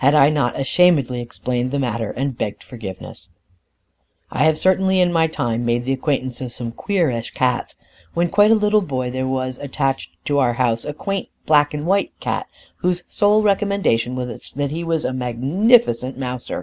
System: none